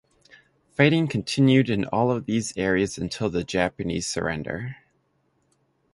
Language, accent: English, United States English